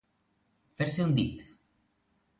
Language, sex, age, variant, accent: Catalan, male, 19-29, Valencià central, valencià